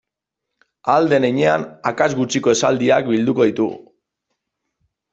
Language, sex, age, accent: Basque, male, 19-29, Mendebalekoa (Araba, Bizkaia, Gipuzkoako mendebaleko herri batzuk)